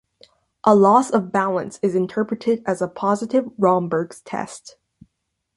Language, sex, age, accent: English, female, 19-29, United States English